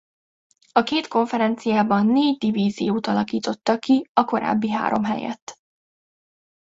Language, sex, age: Hungarian, female, 19-29